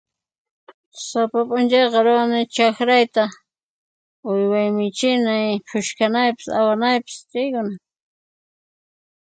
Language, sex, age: Puno Quechua, female, 60-69